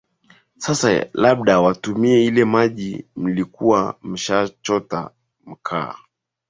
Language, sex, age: Swahili, male, 30-39